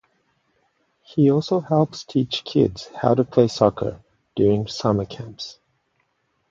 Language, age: English, 40-49